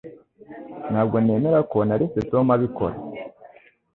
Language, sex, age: Kinyarwanda, male, under 19